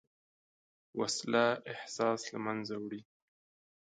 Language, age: Pashto, 19-29